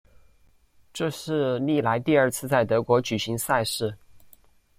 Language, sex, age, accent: Chinese, male, 19-29, 出生地：四川省